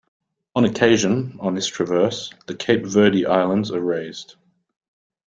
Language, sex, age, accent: English, male, 30-39, Australian English